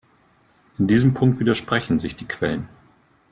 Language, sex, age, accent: German, male, 30-39, Deutschland Deutsch